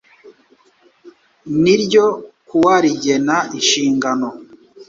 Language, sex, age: Kinyarwanda, male, 19-29